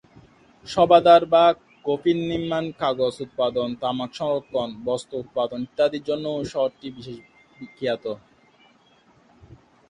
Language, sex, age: Bengali, male, 19-29